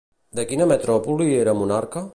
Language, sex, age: Catalan, male, 40-49